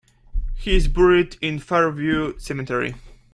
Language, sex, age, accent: English, male, 19-29, United States English